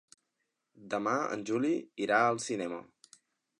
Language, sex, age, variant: Catalan, male, 19-29, Central